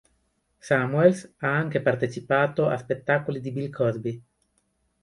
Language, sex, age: Italian, male, 40-49